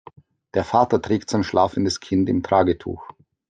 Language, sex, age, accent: German, male, 30-39, Österreichisches Deutsch